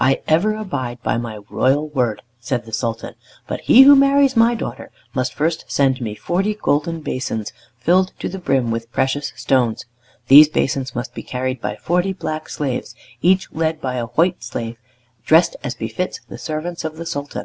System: none